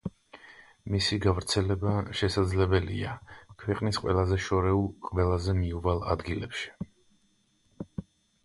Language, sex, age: Georgian, male, 30-39